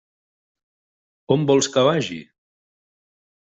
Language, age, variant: Catalan, 50-59, Central